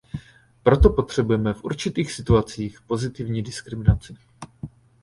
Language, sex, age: Czech, male, 30-39